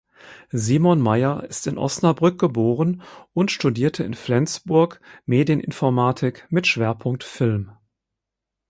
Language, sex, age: German, male, 50-59